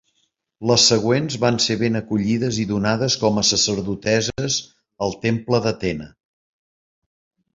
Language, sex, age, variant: Catalan, male, 50-59, Central